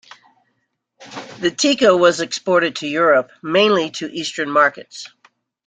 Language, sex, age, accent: English, female, 60-69, United States English